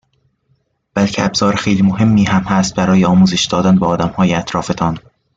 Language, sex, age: Persian, male, 19-29